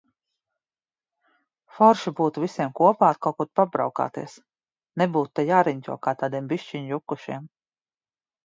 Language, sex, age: Latvian, female, 40-49